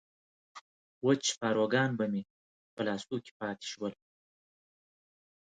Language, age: Pashto, 30-39